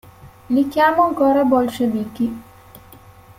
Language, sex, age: Italian, female, 19-29